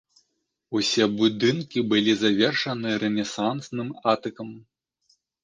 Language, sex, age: Belarusian, male, 19-29